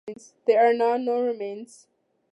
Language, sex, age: English, female, under 19